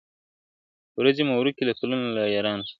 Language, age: Pashto, 19-29